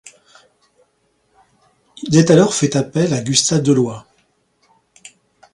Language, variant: French, Français de métropole